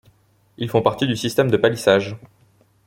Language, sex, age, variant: French, male, 19-29, Français de métropole